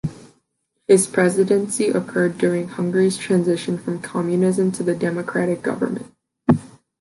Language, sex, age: English, female, under 19